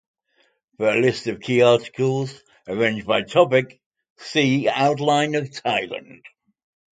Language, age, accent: English, 30-39, England English